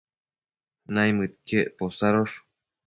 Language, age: Matsés, under 19